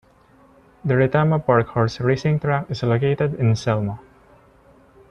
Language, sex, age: English, male, 19-29